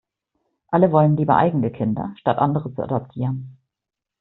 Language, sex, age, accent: German, female, 50-59, Deutschland Deutsch